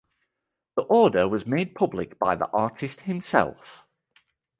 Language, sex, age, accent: English, male, 30-39, England English